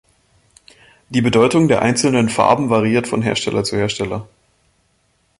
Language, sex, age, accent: German, male, 30-39, Deutschland Deutsch